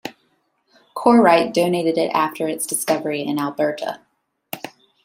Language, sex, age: English, female, 19-29